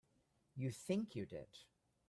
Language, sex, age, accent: English, female, 30-39, United States English